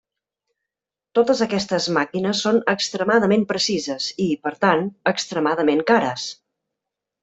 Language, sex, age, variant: Catalan, female, 40-49, Central